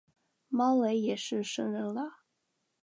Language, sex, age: Chinese, female, 19-29